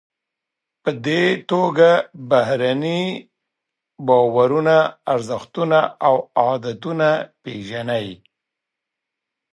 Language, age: Pashto, 50-59